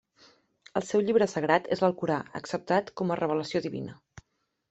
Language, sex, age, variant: Catalan, female, 30-39, Central